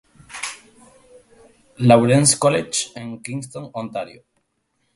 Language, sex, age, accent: Spanish, male, 19-29, España: Islas Canarias